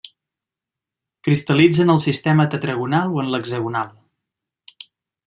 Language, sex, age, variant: Catalan, male, 30-39, Central